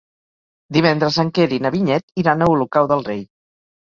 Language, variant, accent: Catalan, Central, central